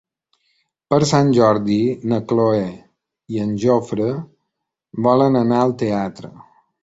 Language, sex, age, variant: Catalan, male, 50-59, Balear